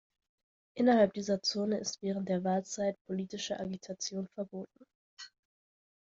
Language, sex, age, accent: German, female, 19-29, Deutschland Deutsch